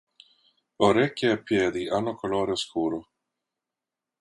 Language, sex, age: Italian, male, 30-39